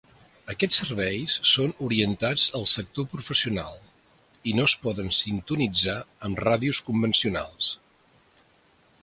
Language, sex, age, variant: Catalan, male, 60-69, Central